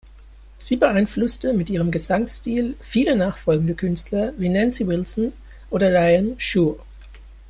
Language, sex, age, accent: German, male, 19-29, Deutschland Deutsch